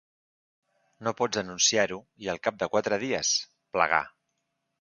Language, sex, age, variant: Catalan, male, 40-49, Central